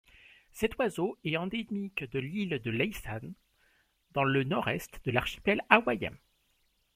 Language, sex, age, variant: French, male, 40-49, Français de métropole